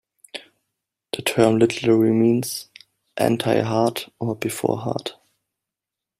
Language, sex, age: English, male, 19-29